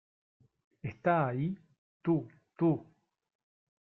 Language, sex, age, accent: Spanish, male, 30-39, Rioplatense: Argentina, Uruguay, este de Bolivia, Paraguay